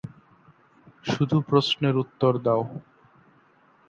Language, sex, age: Bengali, male, 19-29